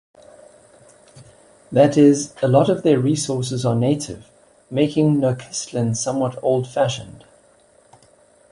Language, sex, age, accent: English, male, 40-49, Southern African (South Africa, Zimbabwe, Namibia)